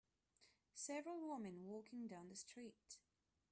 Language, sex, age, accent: English, female, 30-39, Hong Kong English